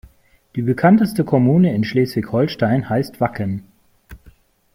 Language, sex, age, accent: German, male, 50-59, Deutschland Deutsch